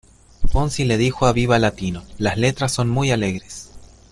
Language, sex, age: Spanish, male, 30-39